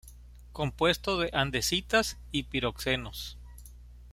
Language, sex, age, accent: Spanish, male, 30-39, México